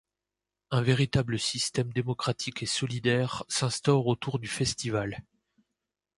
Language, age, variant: French, 40-49, Français de métropole